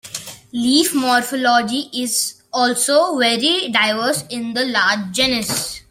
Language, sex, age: English, male, under 19